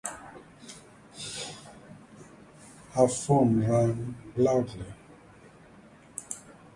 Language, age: English, 40-49